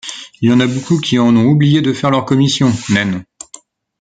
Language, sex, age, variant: French, male, 19-29, Français de métropole